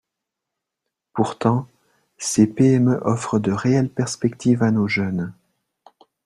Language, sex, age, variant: French, male, 40-49, Français de métropole